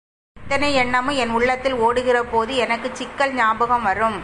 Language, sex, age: Tamil, female, 40-49